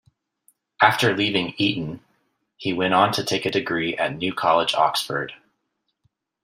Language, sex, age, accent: English, male, 30-39, United States English